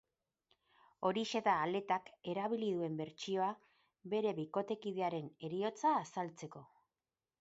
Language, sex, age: Basque, female, 40-49